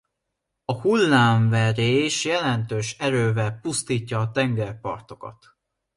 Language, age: Hungarian, 19-29